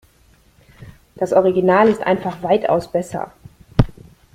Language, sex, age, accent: German, female, 30-39, Deutschland Deutsch